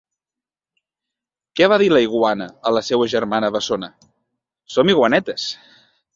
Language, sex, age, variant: Catalan, male, 30-39, Central